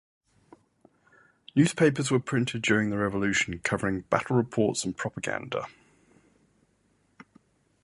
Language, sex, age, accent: English, male, 40-49, England English